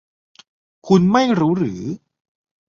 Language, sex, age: Thai, male, 30-39